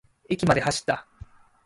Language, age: Japanese, 30-39